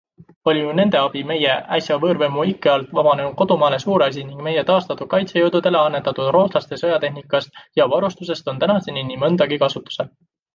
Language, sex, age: Estonian, male, 19-29